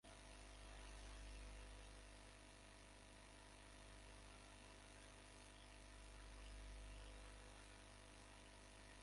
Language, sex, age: Bengali, male, 19-29